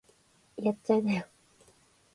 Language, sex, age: Japanese, female, 19-29